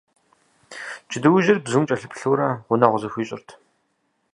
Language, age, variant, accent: Kabardian, 19-29, Адыгэбзэ (Къэбэрдей, Кирил, псоми зэдай), Джылэхъстэней (Gilahsteney)